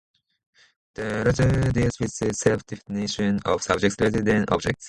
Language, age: English, under 19